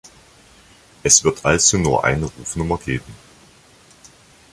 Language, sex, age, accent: German, male, 50-59, Deutschland Deutsch